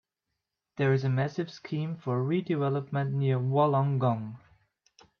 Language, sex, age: English, male, 19-29